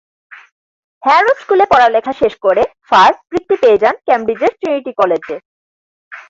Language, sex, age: Bengali, female, 19-29